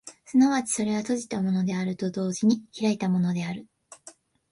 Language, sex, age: Japanese, female, 19-29